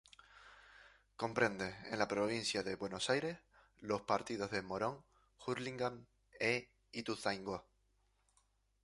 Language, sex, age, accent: Spanish, male, 19-29, España: Islas Canarias